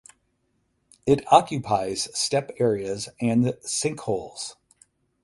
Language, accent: English, United States English; Midwestern